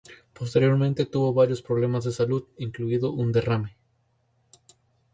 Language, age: Spanish, 19-29